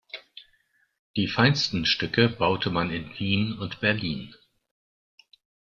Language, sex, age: German, male, 60-69